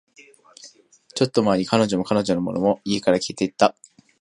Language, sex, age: Japanese, male, 19-29